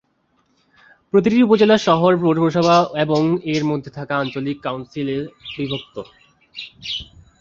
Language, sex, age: Bengali, male, under 19